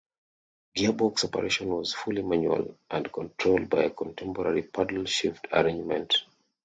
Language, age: English, 30-39